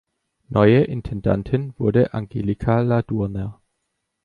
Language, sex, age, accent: German, male, 19-29, Deutschland Deutsch